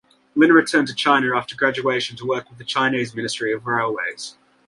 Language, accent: English, Australian English